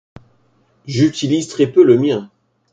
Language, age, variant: French, 50-59, Français de métropole